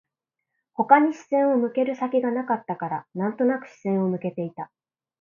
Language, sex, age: Japanese, female, 19-29